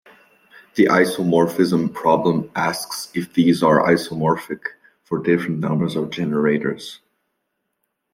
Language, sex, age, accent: English, male, 19-29, United States English